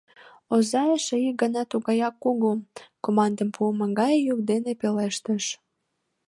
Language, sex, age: Mari, female, 19-29